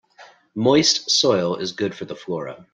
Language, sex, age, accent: English, male, 40-49, United States English